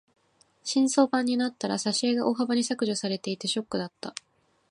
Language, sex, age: Japanese, female, 19-29